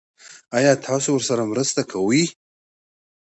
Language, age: Pashto, 40-49